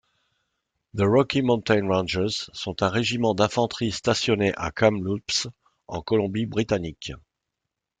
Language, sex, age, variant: French, male, 60-69, Français de métropole